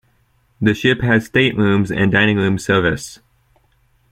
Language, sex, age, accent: English, male, under 19, United States English